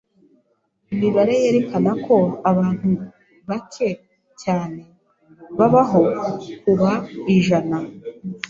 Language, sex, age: Kinyarwanda, female, 19-29